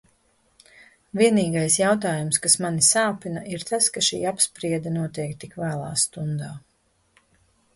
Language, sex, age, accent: Latvian, female, 40-49, bez akcenta